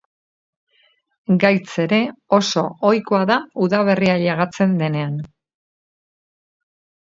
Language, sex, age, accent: Basque, female, 50-59, Mendebalekoa (Araba, Bizkaia, Gipuzkoako mendebaleko herri batzuk)